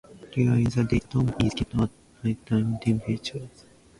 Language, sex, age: English, male, under 19